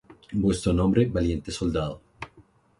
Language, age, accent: Spanish, 40-49, Andino-Pacífico: Colombia, Perú, Ecuador, oeste de Bolivia y Venezuela andina